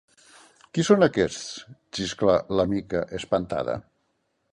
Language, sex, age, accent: Catalan, male, 60-69, valencià